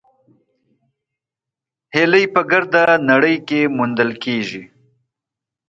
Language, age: Pashto, 40-49